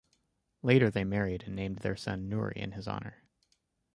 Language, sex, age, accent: English, male, 19-29, United States English